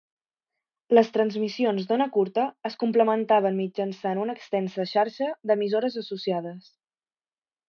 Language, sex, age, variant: Catalan, female, under 19, Central